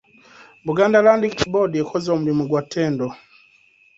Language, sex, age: Ganda, male, 30-39